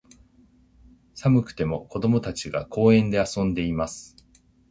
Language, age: Japanese, 40-49